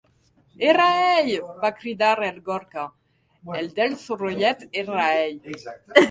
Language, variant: Catalan, Septentrional